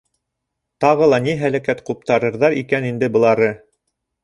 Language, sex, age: Bashkir, male, 30-39